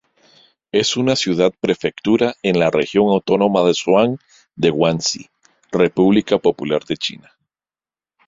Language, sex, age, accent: Spanish, male, 40-49, América central